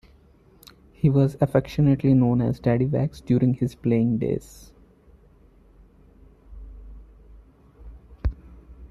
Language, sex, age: English, male, 19-29